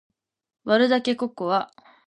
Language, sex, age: Japanese, female, under 19